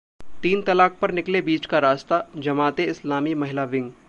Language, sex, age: Hindi, male, 19-29